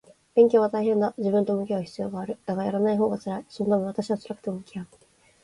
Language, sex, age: Japanese, female, 19-29